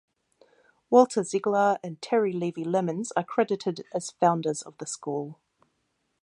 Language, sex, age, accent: English, female, 40-49, Australian English